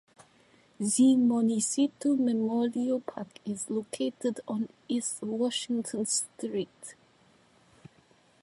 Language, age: English, 19-29